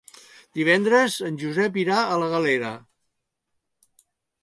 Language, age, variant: Catalan, 60-69, Central